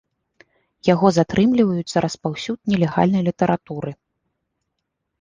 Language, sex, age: Belarusian, female, 19-29